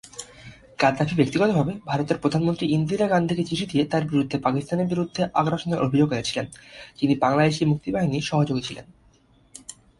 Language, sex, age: Bengali, male, under 19